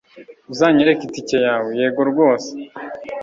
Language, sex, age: Kinyarwanda, male, 19-29